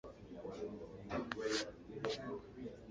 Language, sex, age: Ganda, female, 19-29